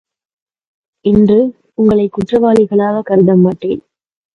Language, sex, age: Tamil, female, 19-29